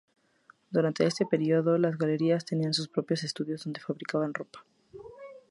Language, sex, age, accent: Spanish, female, 19-29, México